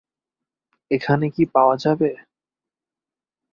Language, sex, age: Bengali, male, 19-29